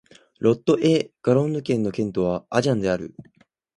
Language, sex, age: Japanese, male, under 19